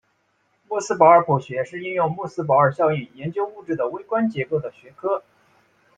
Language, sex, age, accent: Chinese, male, 19-29, 出生地：湖南省